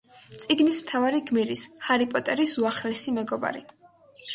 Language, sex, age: Georgian, female, under 19